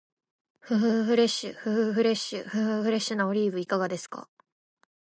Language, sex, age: Japanese, female, 19-29